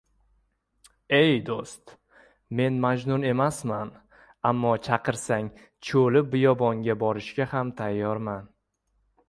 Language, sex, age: Uzbek, male, 19-29